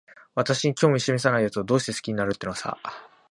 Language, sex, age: Japanese, male, 19-29